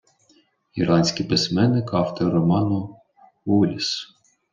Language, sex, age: Ukrainian, male, 30-39